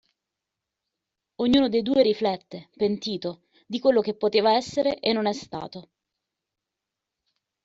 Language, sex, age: Italian, female, 40-49